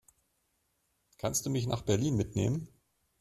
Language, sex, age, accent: German, male, 40-49, Deutschland Deutsch